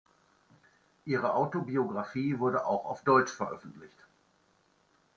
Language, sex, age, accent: German, male, 50-59, Deutschland Deutsch